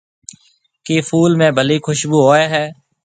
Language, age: Marwari (Pakistan), 40-49